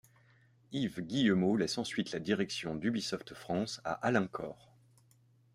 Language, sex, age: French, male, 30-39